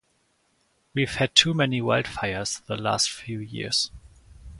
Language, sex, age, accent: English, male, 19-29, England English